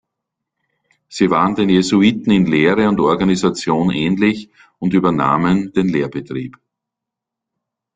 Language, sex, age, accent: German, male, 50-59, Österreichisches Deutsch